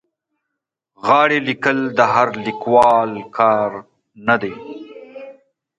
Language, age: Pashto, 40-49